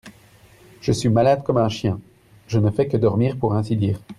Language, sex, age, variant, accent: French, male, 30-39, Français d'Europe, Français de Belgique